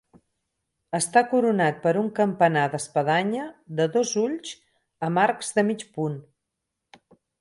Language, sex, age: Catalan, female, 50-59